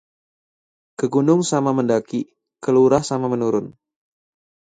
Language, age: Indonesian, 19-29